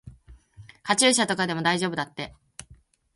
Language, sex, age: Japanese, female, 19-29